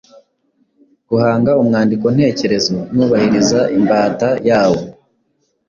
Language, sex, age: Kinyarwanda, male, 19-29